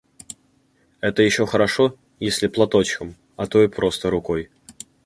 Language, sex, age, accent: Russian, male, under 19, Русский